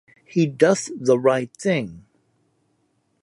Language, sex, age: English, male, 70-79